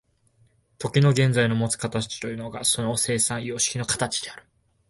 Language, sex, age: Japanese, male, 19-29